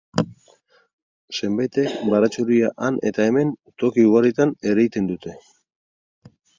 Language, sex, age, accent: Basque, male, 60-69, Mendebalekoa (Araba, Bizkaia, Gipuzkoako mendebaleko herri batzuk)